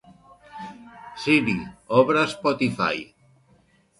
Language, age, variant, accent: Catalan, 50-59, Central, central